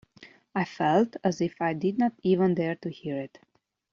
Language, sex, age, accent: English, female, 30-39, United States English